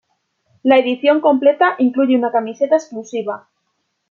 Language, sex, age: Spanish, female, 30-39